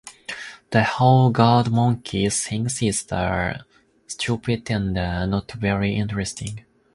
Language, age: English, 19-29